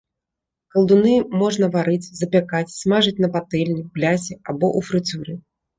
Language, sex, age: Belarusian, female, 30-39